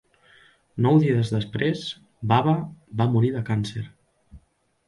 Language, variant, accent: Catalan, Central, Barcelona